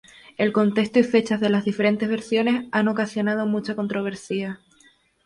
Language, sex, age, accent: Spanish, female, 19-29, España: Islas Canarias